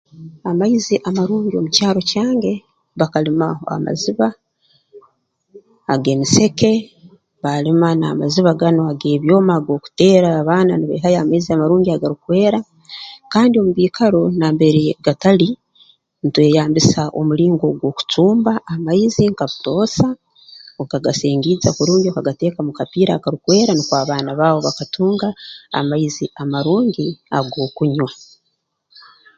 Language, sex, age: Tooro, female, 50-59